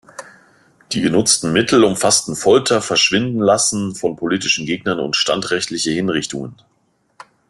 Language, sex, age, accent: German, male, 40-49, Deutschland Deutsch